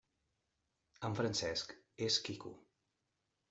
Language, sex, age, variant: Catalan, male, 30-39, Central